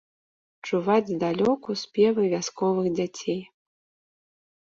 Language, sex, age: Belarusian, female, 40-49